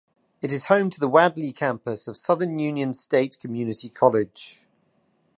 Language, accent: English, England English